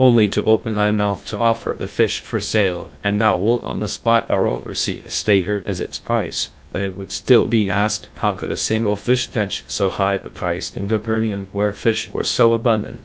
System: TTS, GlowTTS